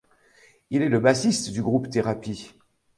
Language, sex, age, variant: French, male, 60-69, Français de métropole